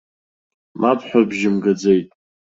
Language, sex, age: Abkhazian, male, 19-29